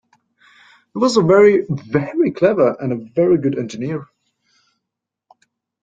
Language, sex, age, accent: English, male, 19-29, United States English